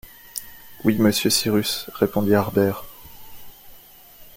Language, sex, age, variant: French, male, 19-29, Français de métropole